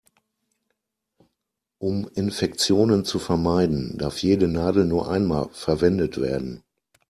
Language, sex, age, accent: German, male, 40-49, Deutschland Deutsch